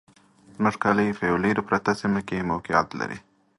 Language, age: Pashto, 19-29